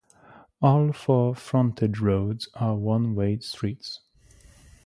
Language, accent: English, polish